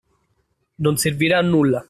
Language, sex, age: Italian, male, 19-29